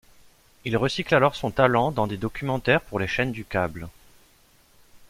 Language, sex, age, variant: French, male, 19-29, Français de métropole